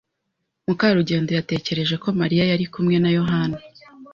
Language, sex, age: Kinyarwanda, female, 19-29